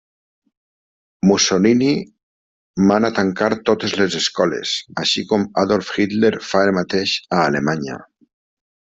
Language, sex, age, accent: Catalan, male, 50-59, valencià